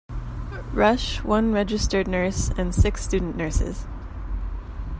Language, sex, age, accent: English, female, 30-39, United States English